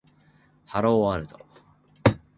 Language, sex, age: Japanese, male, 19-29